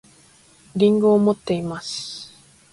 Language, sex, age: Japanese, female, 19-29